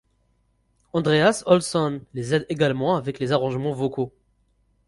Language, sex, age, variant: French, male, 19-29, Français du nord de l'Afrique